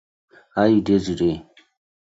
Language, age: Nigerian Pidgin, 19-29